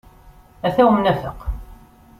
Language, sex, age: Kabyle, male, 19-29